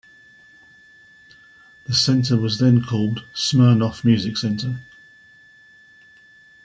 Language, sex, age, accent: English, male, 50-59, England English